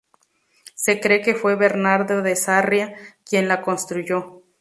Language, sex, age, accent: Spanish, female, 30-39, México